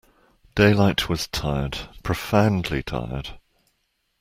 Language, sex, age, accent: English, male, 60-69, England English